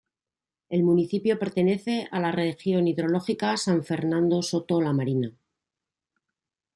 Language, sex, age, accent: Spanish, female, 40-49, España: Norte peninsular (Asturias, Castilla y León, Cantabria, País Vasco, Navarra, Aragón, La Rioja, Guadalajara, Cuenca)